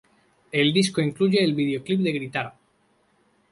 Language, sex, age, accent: Spanish, male, 30-39, España: Norte peninsular (Asturias, Castilla y León, Cantabria, País Vasco, Navarra, Aragón, La Rioja, Guadalajara, Cuenca)